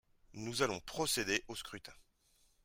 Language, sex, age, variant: French, male, 40-49, Français de métropole